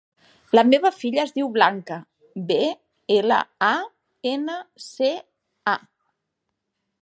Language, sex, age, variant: Catalan, female, 40-49, Central